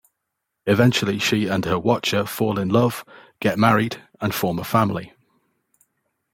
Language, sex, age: English, male, 40-49